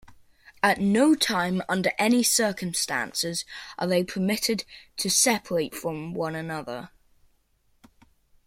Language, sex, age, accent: English, male, under 19, Welsh English